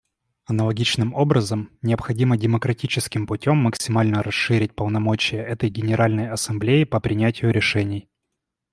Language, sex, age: Russian, male, 19-29